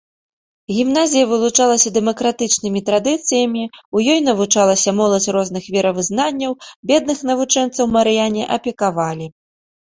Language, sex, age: Belarusian, female, 30-39